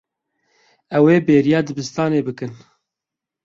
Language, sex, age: Kurdish, male, 30-39